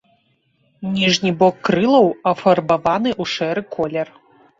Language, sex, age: Belarusian, female, 30-39